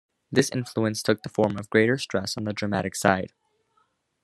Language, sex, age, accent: English, male, under 19, United States English